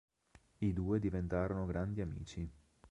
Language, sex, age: Italian, male, 19-29